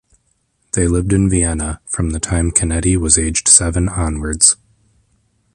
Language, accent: English, United States English